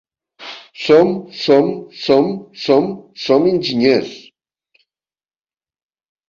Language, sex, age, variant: Catalan, male, 50-59, Septentrional